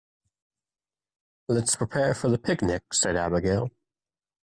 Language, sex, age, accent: English, male, 19-29, United States English